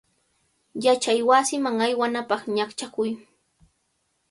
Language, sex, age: Cajatambo North Lima Quechua, female, 19-29